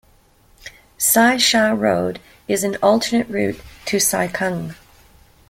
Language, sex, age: English, female, 50-59